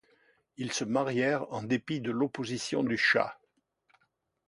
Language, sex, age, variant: French, male, 80-89, Français de métropole